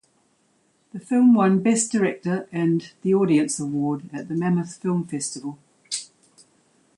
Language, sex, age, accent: English, female, 70-79, New Zealand English